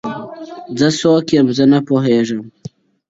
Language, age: Pashto, 19-29